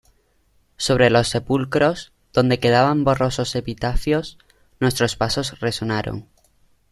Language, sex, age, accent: Spanish, male, under 19, España: Sur peninsular (Andalucia, Extremadura, Murcia)